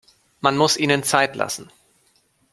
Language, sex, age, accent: German, male, 30-39, Deutschland Deutsch